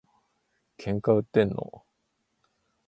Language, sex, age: Japanese, male, 30-39